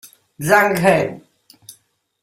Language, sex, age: Italian, female, 60-69